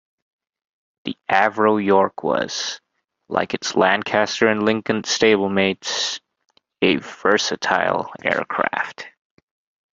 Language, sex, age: English, male, 19-29